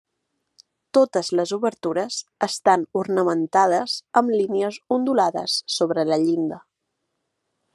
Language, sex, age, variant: Catalan, female, 19-29, Central